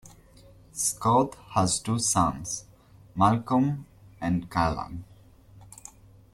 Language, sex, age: English, male, 19-29